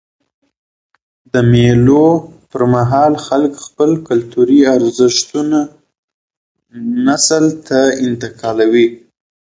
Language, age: Pashto, 19-29